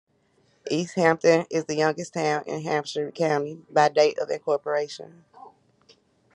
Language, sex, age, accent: English, female, 30-39, United States English